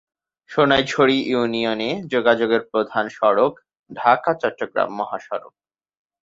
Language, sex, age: Bengali, male, 19-29